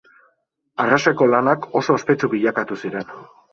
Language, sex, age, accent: Basque, male, 30-39, Mendebalekoa (Araba, Bizkaia, Gipuzkoako mendebaleko herri batzuk)